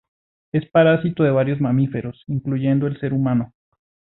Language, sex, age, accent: Spanish, male, 30-39, Andino-Pacífico: Colombia, Perú, Ecuador, oeste de Bolivia y Venezuela andina